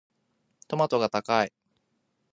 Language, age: Japanese, 19-29